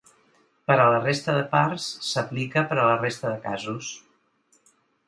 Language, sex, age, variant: Catalan, female, 60-69, Central